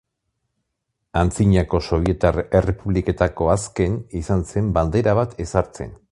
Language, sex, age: Basque, male, 50-59